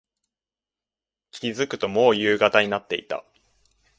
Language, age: Japanese, 19-29